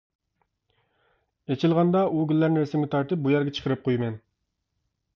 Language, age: Uyghur, 30-39